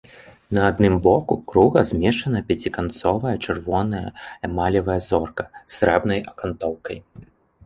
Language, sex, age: Belarusian, male, 19-29